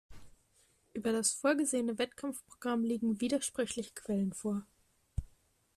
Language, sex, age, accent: German, female, 19-29, Deutschland Deutsch